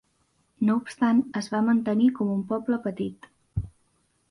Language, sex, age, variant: Catalan, female, under 19, Central